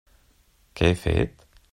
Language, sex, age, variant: Catalan, male, 40-49, Central